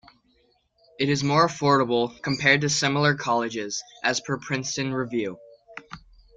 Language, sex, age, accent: English, male, under 19, United States English